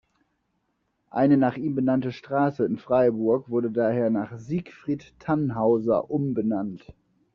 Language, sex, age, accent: German, male, 30-39, Deutschland Deutsch